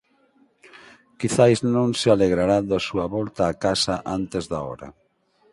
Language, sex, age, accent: Galician, male, 50-59, Normativo (estándar)